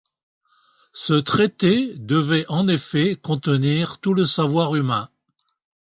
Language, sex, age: French, male, 60-69